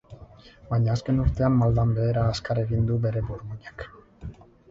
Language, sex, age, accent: Basque, male, 50-59, Erdialdekoa edo Nafarra (Gipuzkoa, Nafarroa)